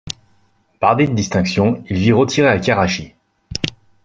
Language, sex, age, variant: French, male, 19-29, Français de métropole